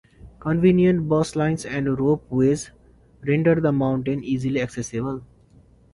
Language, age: English, 19-29